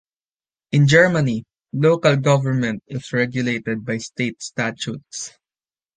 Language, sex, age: English, male, 19-29